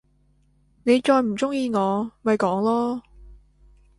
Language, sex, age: Cantonese, female, 19-29